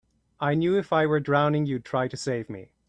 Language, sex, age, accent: English, male, 30-39, Canadian English